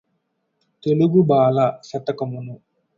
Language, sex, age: Telugu, male, 19-29